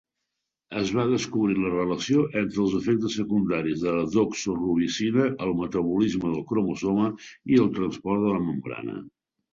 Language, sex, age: Catalan, male, 60-69